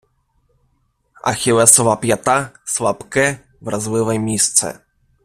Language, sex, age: Ukrainian, male, under 19